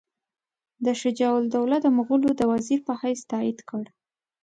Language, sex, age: Pashto, female, 19-29